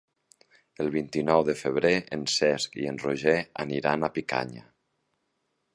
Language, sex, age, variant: Catalan, male, 40-49, Nord-Occidental